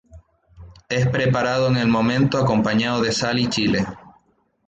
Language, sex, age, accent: Spanish, male, 19-29, España: Islas Canarias